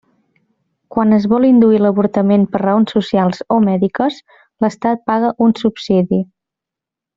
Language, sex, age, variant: Catalan, female, 19-29, Central